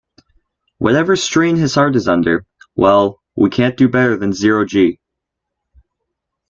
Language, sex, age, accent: English, male, under 19, Canadian English